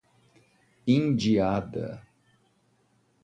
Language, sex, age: Portuguese, male, 50-59